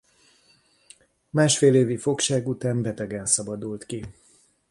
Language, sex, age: Hungarian, male, 50-59